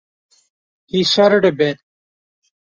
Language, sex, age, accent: English, male, 19-29, United States English